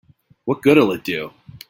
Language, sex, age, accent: English, male, 30-39, United States English